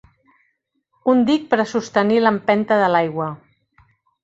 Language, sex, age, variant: Catalan, female, 50-59, Central